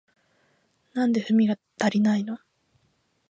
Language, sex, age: Japanese, female, 19-29